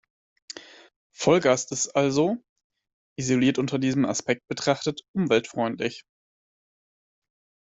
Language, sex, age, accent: German, male, 19-29, Deutschland Deutsch